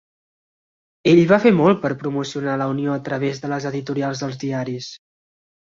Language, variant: Catalan, Central